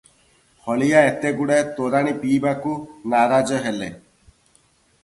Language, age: Odia, 30-39